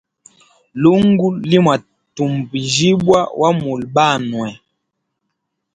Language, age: Hemba, 30-39